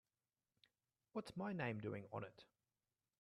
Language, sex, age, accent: English, male, 30-39, Australian English